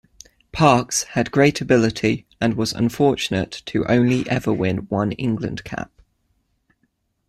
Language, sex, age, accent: English, male, 19-29, England English